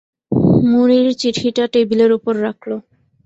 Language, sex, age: Bengali, female, 19-29